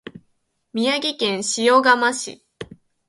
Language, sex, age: Japanese, female, 19-29